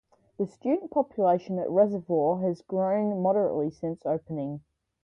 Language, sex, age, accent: English, female, under 19, Australian English